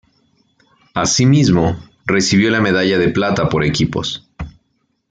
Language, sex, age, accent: Spanish, male, 30-39, México